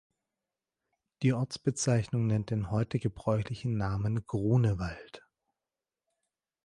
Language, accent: German, Deutschland Deutsch